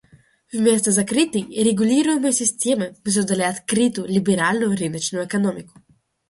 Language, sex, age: Russian, female, under 19